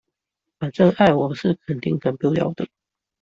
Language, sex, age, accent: Chinese, male, 19-29, 出生地：新北市